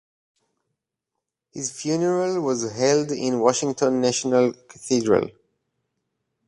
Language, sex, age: English, male, 30-39